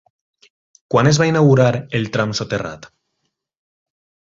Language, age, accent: Catalan, 19-29, valencià